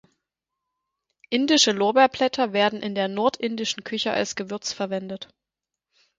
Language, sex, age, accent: German, female, 30-39, Deutschland Deutsch